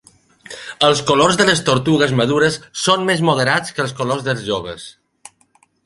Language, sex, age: Catalan, male, 40-49